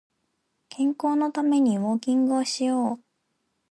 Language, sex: Japanese, female